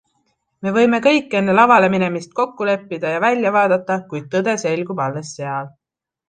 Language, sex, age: Estonian, female, 19-29